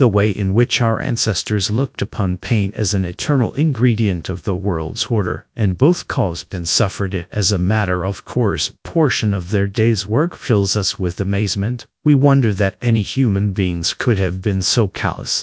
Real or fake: fake